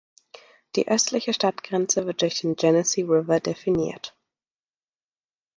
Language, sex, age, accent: German, female, 19-29, Deutschland Deutsch